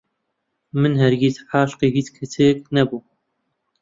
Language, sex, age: Central Kurdish, male, 19-29